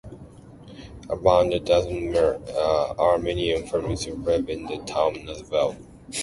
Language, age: English, under 19